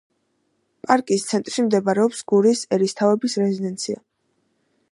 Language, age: Georgian, under 19